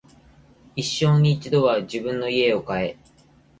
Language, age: Japanese, 30-39